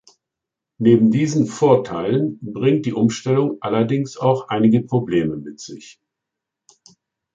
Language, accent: German, Deutschland Deutsch